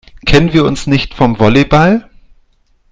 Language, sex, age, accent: German, male, 40-49, Deutschland Deutsch